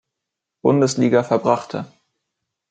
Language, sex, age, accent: German, male, under 19, Deutschland Deutsch